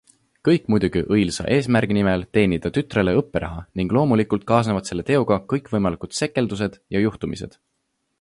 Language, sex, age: Estonian, male, 19-29